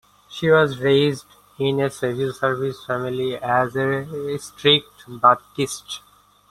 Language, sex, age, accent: English, male, 19-29, India and South Asia (India, Pakistan, Sri Lanka)